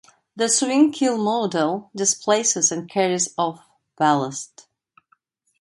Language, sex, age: English, female, 50-59